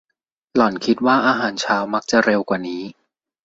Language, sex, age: Thai, male, 19-29